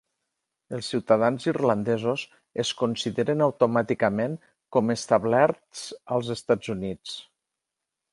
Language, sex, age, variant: Catalan, male, 50-59, Septentrional